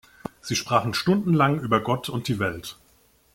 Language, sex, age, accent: German, male, 40-49, Deutschland Deutsch